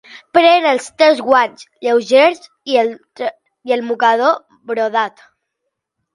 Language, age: Catalan, under 19